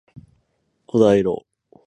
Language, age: Japanese, 19-29